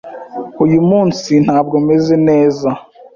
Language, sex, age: Kinyarwanda, female, 19-29